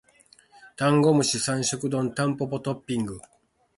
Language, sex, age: Japanese, male, 50-59